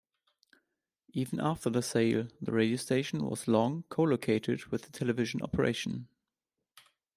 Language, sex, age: English, male, 19-29